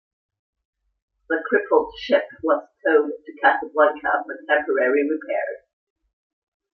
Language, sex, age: English, female, 50-59